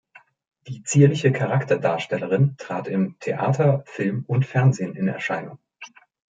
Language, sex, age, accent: German, male, 40-49, Deutschland Deutsch